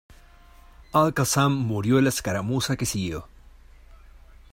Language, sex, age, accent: Spanish, male, 19-29, Chileno: Chile, Cuyo